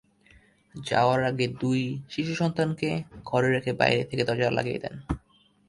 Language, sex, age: Bengali, male, under 19